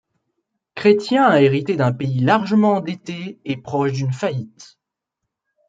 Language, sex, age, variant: French, male, 19-29, Français de métropole